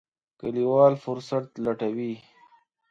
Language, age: Pashto, 30-39